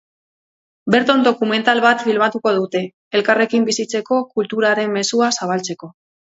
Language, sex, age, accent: Basque, female, 40-49, Mendebalekoa (Araba, Bizkaia, Gipuzkoako mendebaleko herri batzuk)